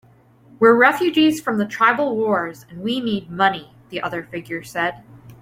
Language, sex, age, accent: English, female, 30-39, United States English